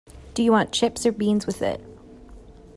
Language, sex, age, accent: English, female, 19-29, United States English